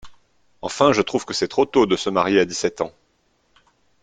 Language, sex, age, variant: French, male, 30-39, Français de métropole